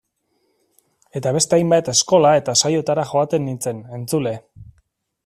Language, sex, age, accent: Basque, male, 40-49, Erdialdekoa edo Nafarra (Gipuzkoa, Nafarroa)